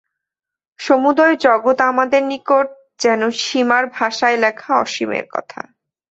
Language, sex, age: Bengali, female, 19-29